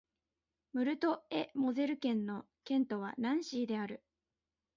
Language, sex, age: Japanese, female, 19-29